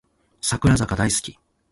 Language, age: Japanese, 40-49